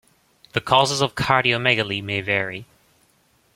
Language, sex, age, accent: English, male, 30-39, Irish English